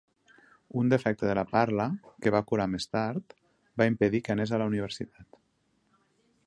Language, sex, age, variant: Catalan, male, 30-39, Nord-Occidental